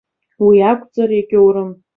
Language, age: Abkhazian, under 19